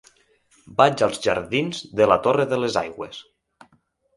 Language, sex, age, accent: Catalan, male, 19-29, central; nord-occidental